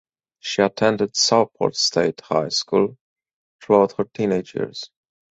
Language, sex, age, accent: English, male, 40-49, United States English